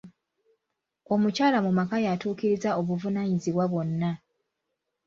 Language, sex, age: Ganda, female, 19-29